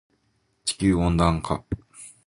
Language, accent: Japanese, 日本人